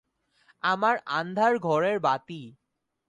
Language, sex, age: Bengali, male, 19-29